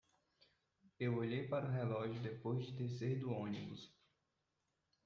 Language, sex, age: Portuguese, male, 19-29